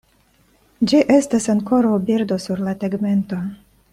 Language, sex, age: Esperanto, female, 30-39